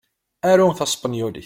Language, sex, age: Kabyle, male, 30-39